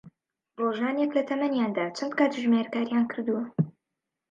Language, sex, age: Central Kurdish, female, under 19